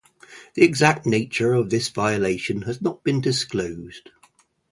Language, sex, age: English, male, 50-59